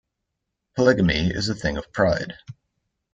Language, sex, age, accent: English, male, 40-49, United States English